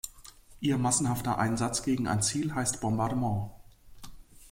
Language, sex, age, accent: German, male, 19-29, Deutschland Deutsch